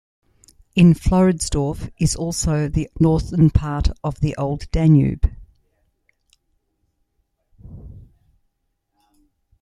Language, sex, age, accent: English, female, 60-69, Australian English